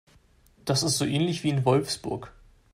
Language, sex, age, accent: German, male, 19-29, Deutschland Deutsch